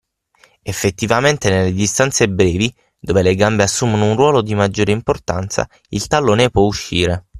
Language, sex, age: Italian, male, 19-29